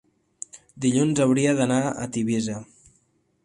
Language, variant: Catalan, Central